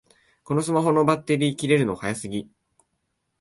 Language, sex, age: Japanese, male, 19-29